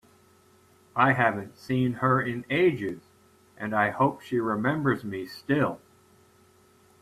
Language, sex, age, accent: English, male, 60-69, United States English